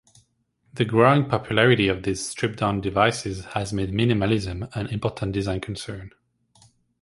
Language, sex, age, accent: English, male, 19-29, Canadian English